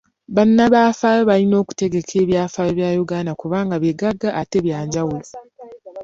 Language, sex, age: Ganda, female, 19-29